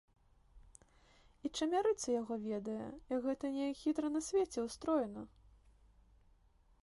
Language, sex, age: Belarusian, female, 19-29